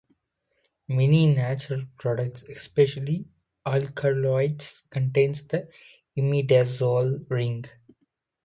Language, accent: English, India and South Asia (India, Pakistan, Sri Lanka)